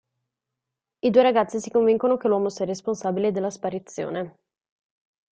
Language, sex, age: Italian, female, 19-29